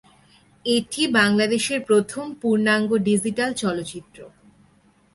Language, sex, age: Bengali, female, 19-29